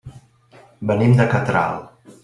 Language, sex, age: Catalan, male, 50-59